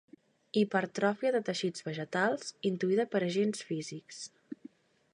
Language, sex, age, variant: Catalan, female, 19-29, Central